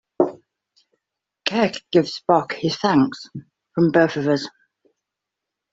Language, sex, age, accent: English, female, 40-49, England English